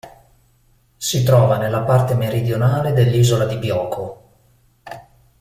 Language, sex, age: Italian, male, 40-49